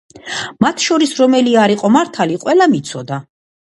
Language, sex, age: Georgian, female, 50-59